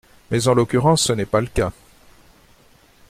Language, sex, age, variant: French, male, 60-69, Français de métropole